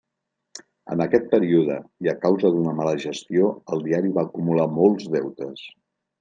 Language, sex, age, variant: Catalan, male, 60-69, Central